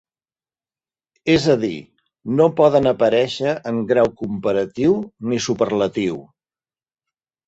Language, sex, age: Catalan, male, 50-59